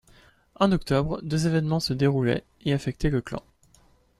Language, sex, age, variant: French, male, 19-29, Français de métropole